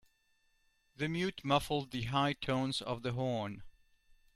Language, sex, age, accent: English, male, 40-49, England English